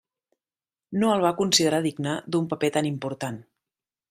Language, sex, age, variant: Catalan, female, 30-39, Central